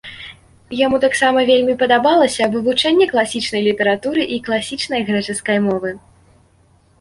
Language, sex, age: Belarusian, female, under 19